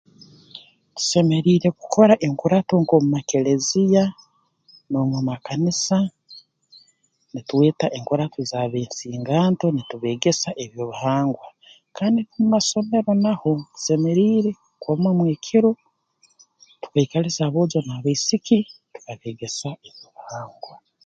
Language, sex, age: Tooro, female, 40-49